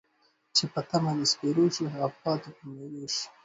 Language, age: Pashto, 19-29